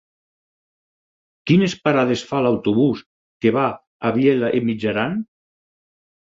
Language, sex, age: Catalan, male, 50-59